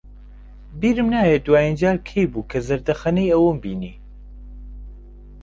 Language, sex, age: Central Kurdish, male, 19-29